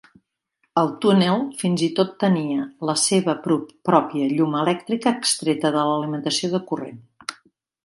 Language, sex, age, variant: Catalan, female, 60-69, Central